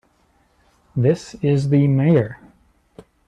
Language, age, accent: English, 19-29, United States English